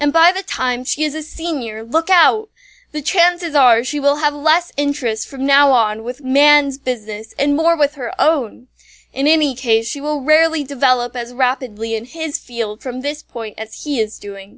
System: none